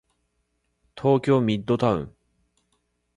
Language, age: Japanese, 40-49